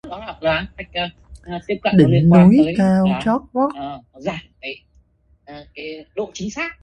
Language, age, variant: Vietnamese, 19-29, Hà Nội